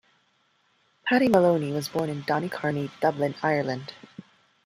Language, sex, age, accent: English, female, 30-39, United States English